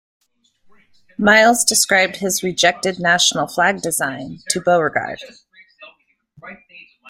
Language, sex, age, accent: English, female, 30-39, United States English